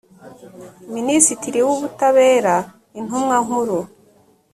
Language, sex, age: Kinyarwanda, female, 19-29